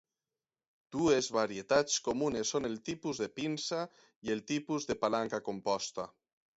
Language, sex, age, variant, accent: Catalan, male, 30-39, Valencià meridional, central; valencià